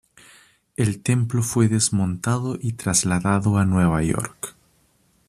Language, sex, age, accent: Spanish, male, 30-39, Andino-Pacífico: Colombia, Perú, Ecuador, oeste de Bolivia y Venezuela andina